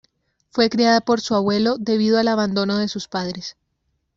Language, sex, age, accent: Spanish, female, 19-29, Caribe: Cuba, Venezuela, Puerto Rico, República Dominicana, Panamá, Colombia caribeña, México caribeño, Costa del golfo de México